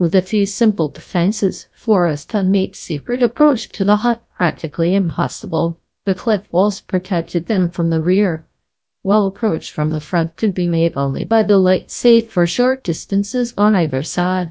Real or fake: fake